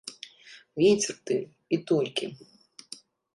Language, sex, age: Belarusian, female, 30-39